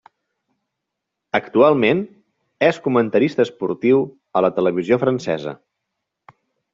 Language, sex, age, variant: Catalan, male, 30-39, Nord-Occidental